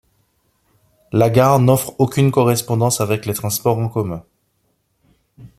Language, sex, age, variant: French, male, 30-39, Français des départements et régions d'outre-mer